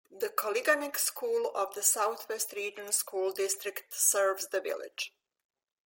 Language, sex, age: English, female, 60-69